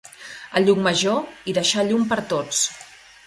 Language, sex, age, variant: Catalan, female, 40-49, Central